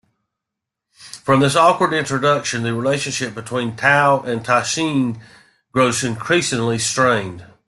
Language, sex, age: English, male, 50-59